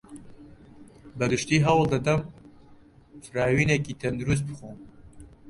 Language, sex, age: Central Kurdish, male, 30-39